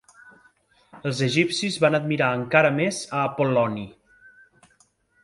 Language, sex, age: Catalan, male, 40-49